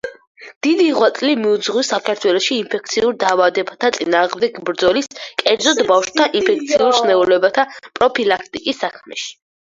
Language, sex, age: Georgian, female, under 19